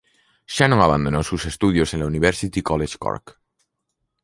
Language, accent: Spanish, España: Norte peninsular (Asturias, Castilla y León, Cantabria, País Vasco, Navarra, Aragón, La Rioja, Guadalajara, Cuenca)